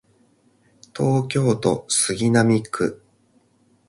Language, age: Japanese, 30-39